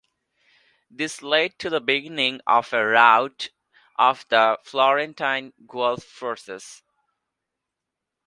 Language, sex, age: English, male, 19-29